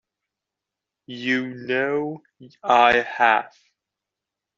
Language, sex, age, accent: English, male, 19-29, England English